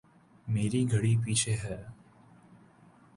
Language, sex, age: Urdu, male, 19-29